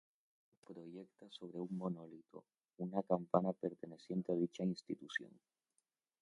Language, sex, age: Spanish, male, 19-29